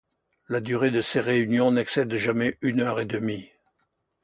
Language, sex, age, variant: French, male, 80-89, Français de métropole